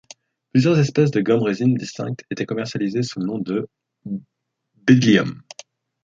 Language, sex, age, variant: French, male, 19-29, Français de métropole